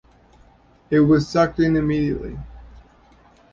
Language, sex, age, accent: English, male, 40-49, Canadian English